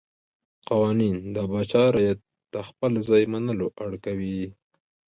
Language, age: Pashto, 19-29